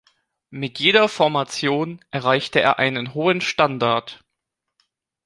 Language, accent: German, Deutschland Deutsch